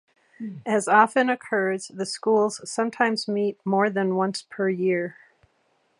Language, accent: English, United States English